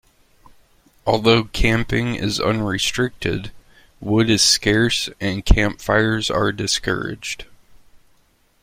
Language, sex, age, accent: English, male, 30-39, United States English